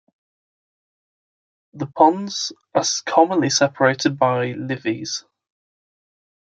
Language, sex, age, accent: English, male, 19-29, England English